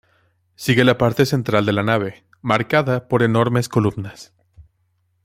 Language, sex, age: Spanish, male, 19-29